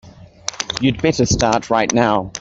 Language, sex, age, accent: English, male, 30-39, New Zealand English